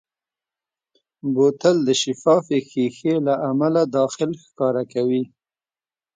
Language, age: Pashto, 30-39